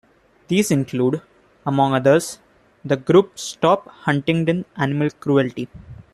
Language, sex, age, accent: English, male, 19-29, India and South Asia (India, Pakistan, Sri Lanka)